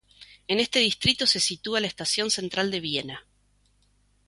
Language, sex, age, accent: Spanish, female, 40-49, Rioplatense: Argentina, Uruguay, este de Bolivia, Paraguay